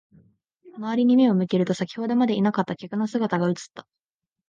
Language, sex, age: Japanese, female, under 19